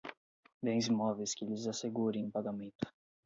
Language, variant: Portuguese, Portuguese (Brasil)